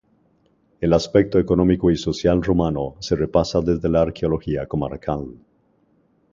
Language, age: Spanish, 50-59